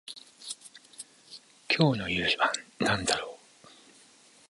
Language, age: Japanese, 50-59